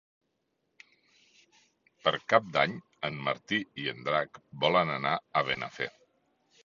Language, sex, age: Catalan, male, 50-59